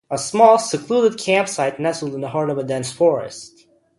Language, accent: English, United States English